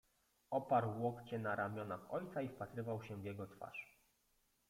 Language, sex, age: Polish, male, 30-39